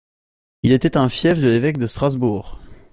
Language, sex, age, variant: French, male, under 19, Français de métropole